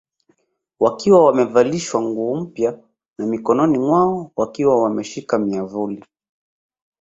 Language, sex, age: Swahili, male, 30-39